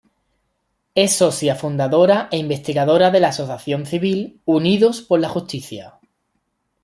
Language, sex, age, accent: Spanish, male, 30-39, España: Sur peninsular (Andalucia, Extremadura, Murcia)